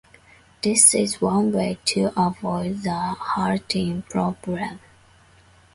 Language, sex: English, female